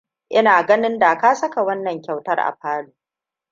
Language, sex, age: Hausa, female, 30-39